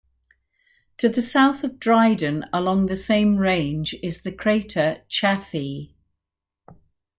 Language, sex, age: English, female, 60-69